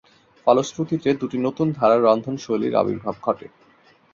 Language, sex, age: Bengali, male, 19-29